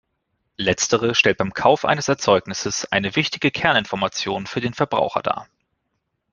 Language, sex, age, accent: German, male, 30-39, Deutschland Deutsch